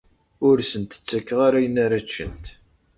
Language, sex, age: Kabyle, male, 30-39